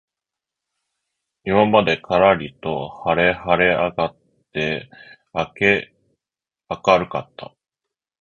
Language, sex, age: Japanese, male, 30-39